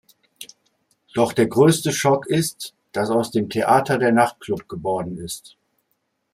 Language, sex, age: German, male, 40-49